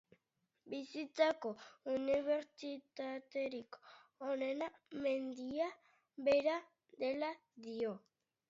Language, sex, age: Basque, female, 40-49